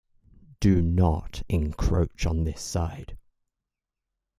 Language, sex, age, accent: English, male, 19-29, England English